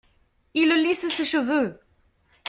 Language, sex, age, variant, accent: French, female, 30-39, Français d'Amérique du Nord, Français du Canada